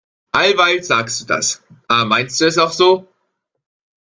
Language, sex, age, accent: German, male, under 19, Deutschland Deutsch